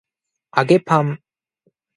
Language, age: Japanese, 19-29